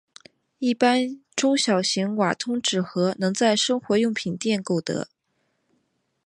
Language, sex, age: Chinese, female, 19-29